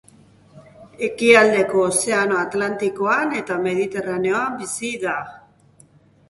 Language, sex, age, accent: Basque, female, 40-49, Mendebalekoa (Araba, Bizkaia, Gipuzkoako mendebaleko herri batzuk)